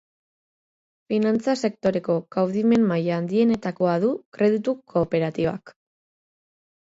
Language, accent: Basque, Erdialdekoa edo Nafarra (Gipuzkoa, Nafarroa)